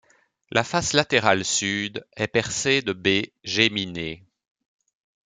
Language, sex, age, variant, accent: French, male, 40-49, Français d'Europe, Français de Belgique